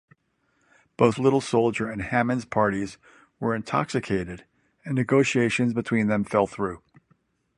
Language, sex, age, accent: English, male, 60-69, United States English